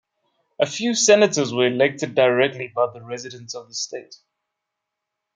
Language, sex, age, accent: English, male, 30-39, Southern African (South Africa, Zimbabwe, Namibia)